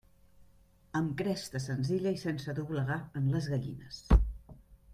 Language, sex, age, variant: Catalan, female, 50-59, Central